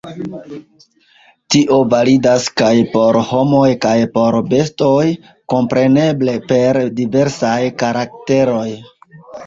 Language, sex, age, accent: Esperanto, male, 30-39, Internacia